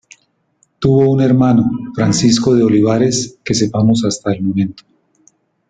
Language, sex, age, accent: Spanish, male, 50-59, Andino-Pacífico: Colombia, Perú, Ecuador, oeste de Bolivia y Venezuela andina